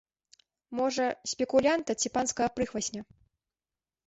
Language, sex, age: Belarusian, female, 19-29